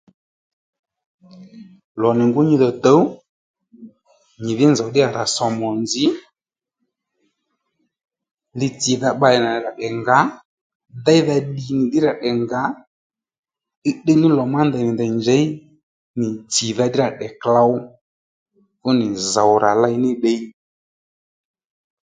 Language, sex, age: Lendu, male, 30-39